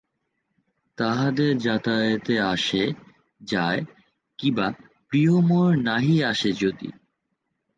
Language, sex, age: Bengali, male, 19-29